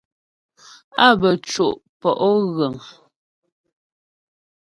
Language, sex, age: Ghomala, female, 30-39